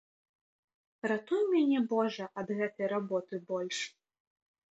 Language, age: Belarusian, 19-29